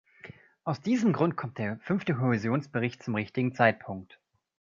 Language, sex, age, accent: German, male, 30-39, Deutschland Deutsch